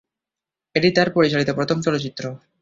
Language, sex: Bengali, male